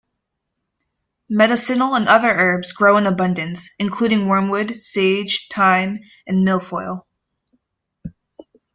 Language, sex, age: English, female, 19-29